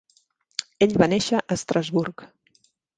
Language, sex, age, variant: Catalan, female, 30-39, Central